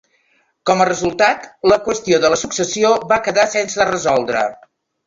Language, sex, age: Catalan, female, 60-69